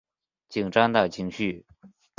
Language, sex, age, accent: Chinese, male, under 19, 出生地：浙江省